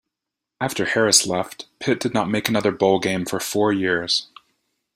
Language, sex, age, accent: English, male, 19-29, United States English